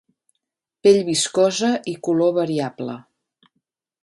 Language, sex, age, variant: Catalan, female, 50-59, Central